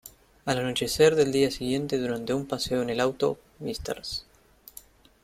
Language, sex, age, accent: Spanish, male, 19-29, Rioplatense: Argentina, Uruguay, este de Bolivia, Paraguay